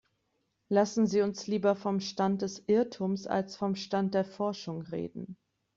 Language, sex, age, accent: German, female, 30-39, Deutschland Deutsch